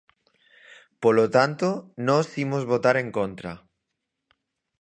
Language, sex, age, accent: Galician, male, 19-29, Normativo (estándar)